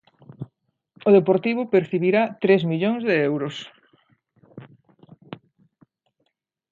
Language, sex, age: Galician, female, 60-69